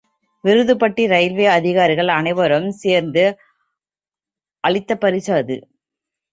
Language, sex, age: Tamil, female, 30-39